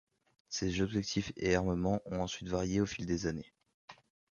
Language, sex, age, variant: French, male, 19-29, Français de métropole